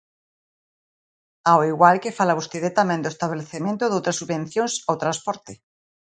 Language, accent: Galician, Atlántico (seseo e gheada)